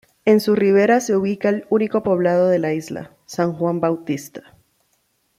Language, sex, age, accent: Spanish, female, 19-29, Andino-Pacífico: Colombia, Perú, Ecuador, oeste de Bolivia y Venezuela andina